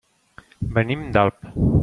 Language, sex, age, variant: Catalan, male, 40-49, Central